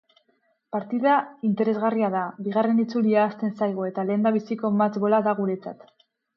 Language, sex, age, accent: Basque, female, 19-29, Mendebalekoa (Araba, Bizkaia, Gipuzkoako mendebaleko herri batzuk)